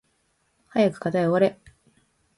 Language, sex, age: Japanese, female, 19-29